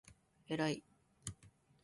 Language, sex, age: Japanese, female, 19-29